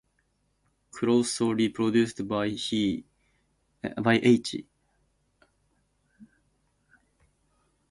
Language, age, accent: English, 19-29, United States English